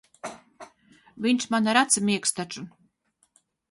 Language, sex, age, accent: Latvian, female, 50-59, Latgaliešu